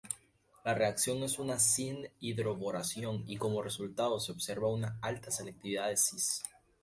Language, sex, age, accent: Spanish, male, 19-29, América central